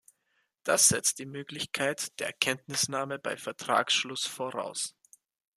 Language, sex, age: German, male, 19-29